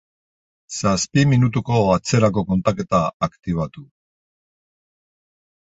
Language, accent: Basque, Mendebalekoa (Araba, Bizkaia, Gipuzkoako mendebaleko herri batzuk)